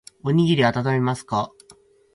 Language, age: Japanese, 19-29